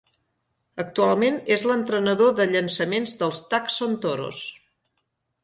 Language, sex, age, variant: Catalan, female, 40-49, Central